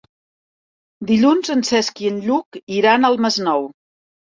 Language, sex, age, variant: Catalan, female, 60-69, Central